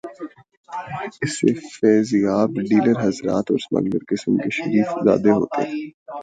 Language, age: Urdu, 19-29